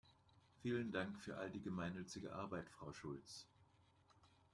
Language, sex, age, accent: German, male, 60-69, Deutschland Deutsch